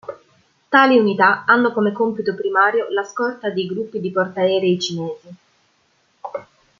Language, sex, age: Italian, female, 19-29